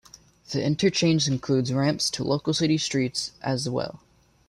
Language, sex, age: English, male, under 19